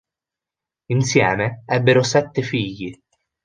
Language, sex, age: Italian, male, 19-29